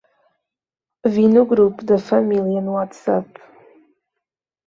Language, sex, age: Portuguese, female, 19-29